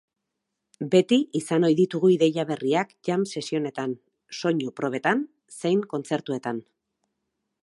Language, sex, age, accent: Basque, female, 40-49, Erdialdekoa edo Nafarra (Gipuzkoa, Nafarroa)